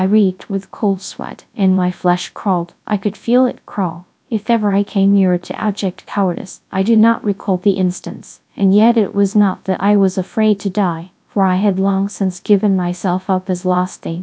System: TTS, GradTTS